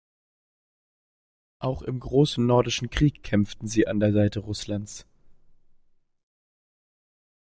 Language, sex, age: German, male, 19-29